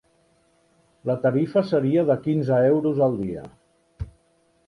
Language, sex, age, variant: Catalan, male, 50-59, Central